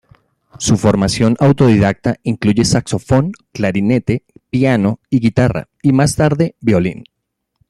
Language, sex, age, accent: Spanish, male, 30-39, Andino-Pacífico: Colombia, Perú, Ecuador, oeste de Bolivia y Venezuela andina